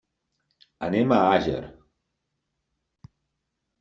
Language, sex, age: Catalan, male, 50-59